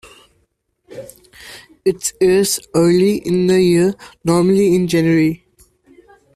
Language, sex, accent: English, male, United States English